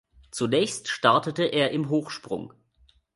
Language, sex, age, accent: German, male, 19-29, Deutschland Deutsch